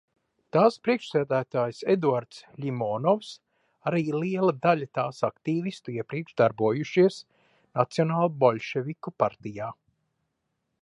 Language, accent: Latvian, Riga